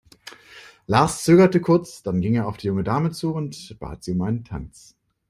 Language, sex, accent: German, male, Deutschland Deutsch